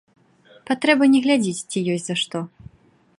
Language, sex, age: Belarusian, female, 19-29